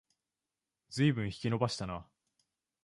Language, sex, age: Japanese, male, 19-29